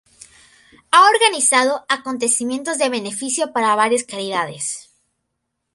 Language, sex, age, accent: Spanish, female, under 19, Andino-Pacífico: Colombia, Perú, Ecuador, oeste de Bolivia y Venezuela andina